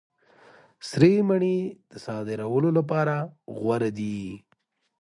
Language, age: Pashto, 40-49